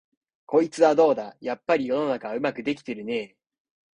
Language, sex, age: Japanese, male, 19-29